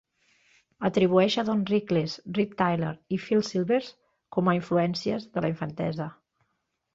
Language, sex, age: Catalan, female, 40-49